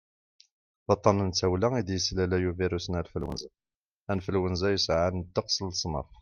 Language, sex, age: Kabyle, male, 50-59